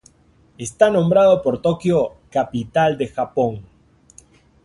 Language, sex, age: Spanish, male, 19-29